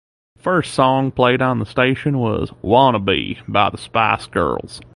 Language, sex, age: English, male, 19-29